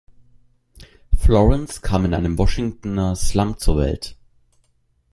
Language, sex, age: German, male, under 19